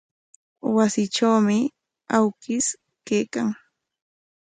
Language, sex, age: Corongo Ancash Quechua, female, 30-39